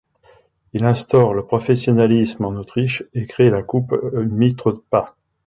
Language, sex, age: French, male, 60-69